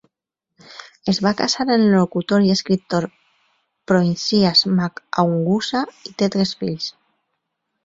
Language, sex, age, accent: Catalan, female, 40-49, valencià